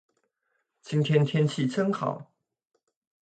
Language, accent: Chinese, 出生地：湖南省